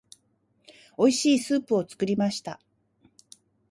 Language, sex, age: Japanese, female, 50-59